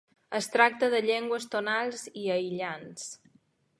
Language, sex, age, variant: Catalan, female, 19-29, Balear